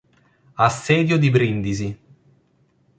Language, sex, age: Italian, male, 30-39